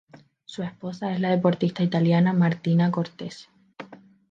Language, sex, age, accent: Spanish, female, 19-29, España: Islas Canarias